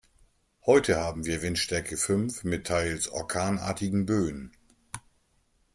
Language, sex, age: German, male, 50-59